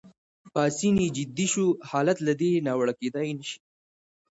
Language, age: Pashto, 19-29